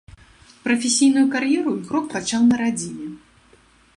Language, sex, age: Belarusian, female, 30-39